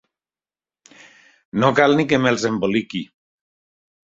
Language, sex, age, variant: Catalan, male, 30-39, Septentrional